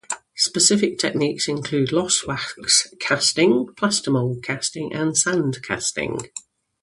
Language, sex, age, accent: English, female, 50-59, England English